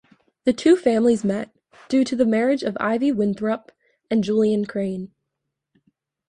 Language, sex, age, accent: English, female, under 19, United States English